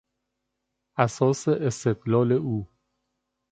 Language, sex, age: Persian, male, 30-39